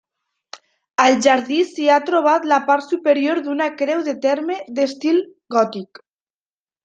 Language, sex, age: Catalan, female, 19-29